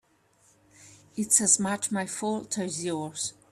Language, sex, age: English, female, 40-49